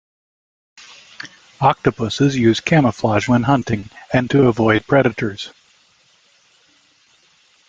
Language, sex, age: English, male, 40-49